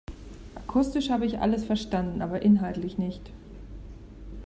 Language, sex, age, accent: German, female, 40-49, Deutschland Deutsch